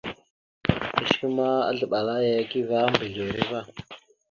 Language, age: Mada (Cameroon), 19-29